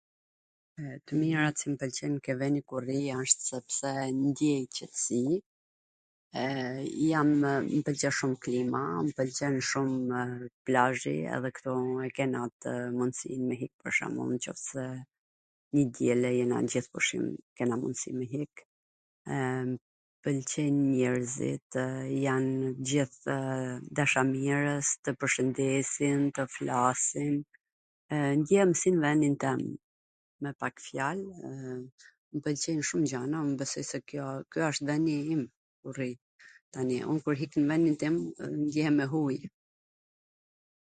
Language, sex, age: Gheg Albanian, female, 40-49